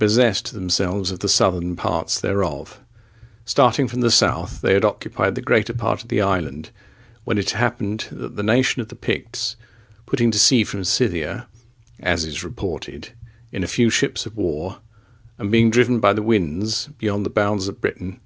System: none